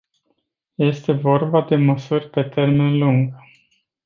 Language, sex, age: Romanian, male, 40-49